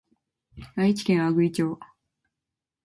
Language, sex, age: Japanese, female, 19-29